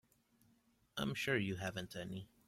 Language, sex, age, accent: English, male, 19-29, United States English